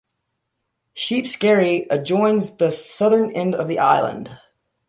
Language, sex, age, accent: English, male, 19-29, Irish English